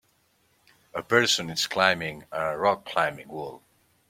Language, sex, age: English, male, 30-39